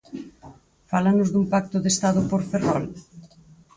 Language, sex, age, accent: Galician, female, 40-49, Central (gheada)